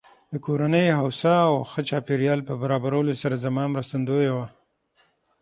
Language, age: Pashto, 40-49